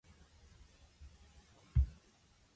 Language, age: English, 19-29